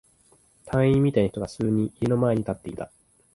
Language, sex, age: Japanese, male, 19-29